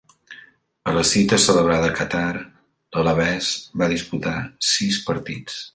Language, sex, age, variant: Catalan, male, 50-59, Central